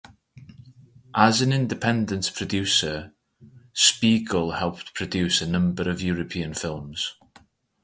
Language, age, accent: English, 30-39, Welsh English